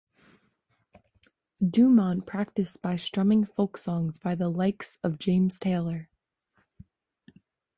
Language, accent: English, United States English